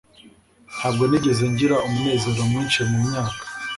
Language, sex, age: Kinyarwanda, male, 19-29